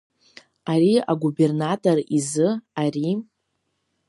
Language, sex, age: Abkhazian, female, under 19